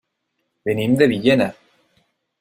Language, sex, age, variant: Catalan, male, 30-39, Nord-Occidental